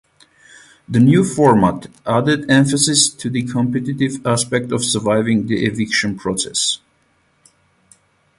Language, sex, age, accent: English, male, 30-39, United States English; Australian English